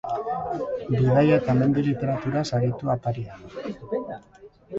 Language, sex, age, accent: Basque, male, 50-59, Erdialdekoa edo Nafarra (Gipuzkoa, Nafarroa)